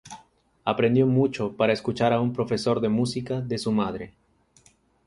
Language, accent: Spanish, México